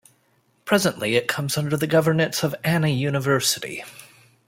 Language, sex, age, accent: English, male, 30-39, United States English